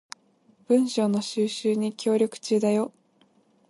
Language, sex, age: Japanese, female, 19-29